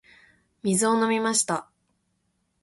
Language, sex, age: Japanese, female, 19-29